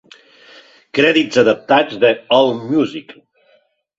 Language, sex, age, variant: Catalan, male, 60-69, Central